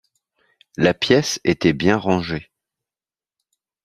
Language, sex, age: French, male, 40-49